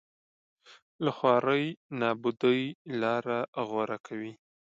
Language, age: Pashto, 19-29